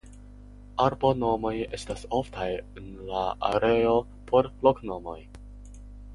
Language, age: Esperanto, under 19